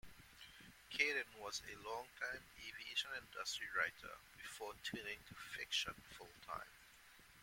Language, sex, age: English, male, 40-49